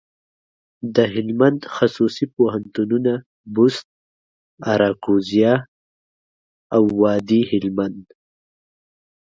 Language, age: Pashto, 19-29